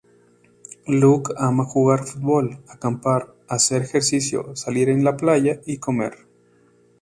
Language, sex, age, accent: Spanish, male, 19-29, México